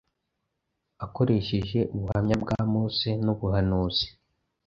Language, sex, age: Kinyarwanda, male, under 19